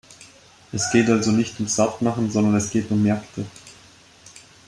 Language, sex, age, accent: German, male, 19-29, Österreichisches Deutsch